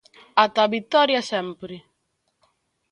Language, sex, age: Galician, female, 19-29